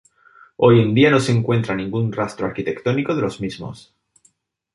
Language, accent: Spanish, España: Sur peninsular (Andalucia, Extremadura, Murcia)